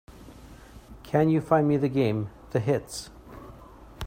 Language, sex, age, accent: English, male, 50-59, Canadian English